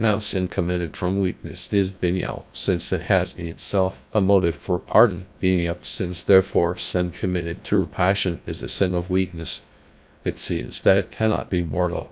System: TTS, GlowTTS